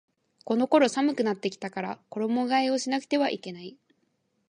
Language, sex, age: Japanese, female, 19-29